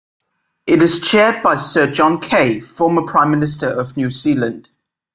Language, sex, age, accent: English, male, 19-29, England English